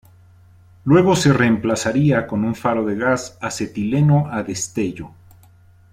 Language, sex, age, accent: Spanish, male, 50-59, México